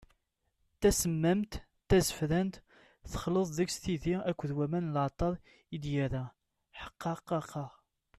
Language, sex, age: Kabyle, male, 30-39